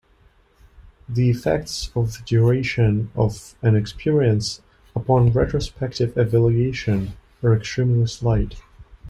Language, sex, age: English, male, 30-39